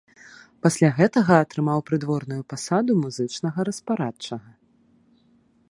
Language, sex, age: Belarusian, female, 30-39